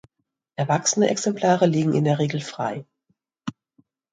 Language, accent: German, Deutschland Deutsch